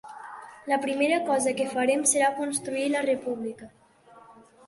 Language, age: Catalan, 19-29